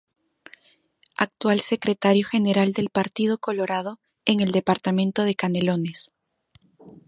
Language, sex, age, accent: Spanish, female, 30-39, Andino-Pacífico: Colombia, Perú, Ecuador, oeste de Bolivia y Venezuela andina